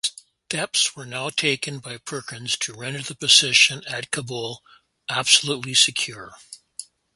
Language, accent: English, Canadian English